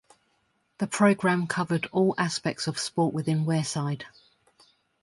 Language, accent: English, England English